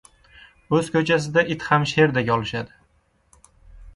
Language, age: Uzbek, 19-29